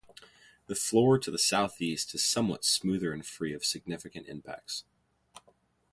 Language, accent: English, United States English